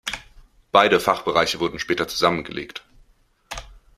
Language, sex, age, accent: German, male, 19-29, Deutschland Deutsch